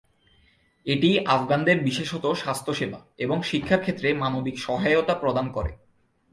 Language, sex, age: Bengali, male, 19-29